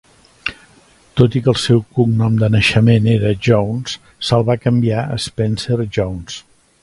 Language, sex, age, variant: Catalan, male, 60-69, Central